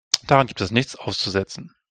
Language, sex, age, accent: German, male, 30-39, Deutschland Deutsch